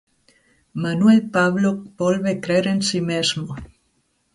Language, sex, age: Galician, female, 40-49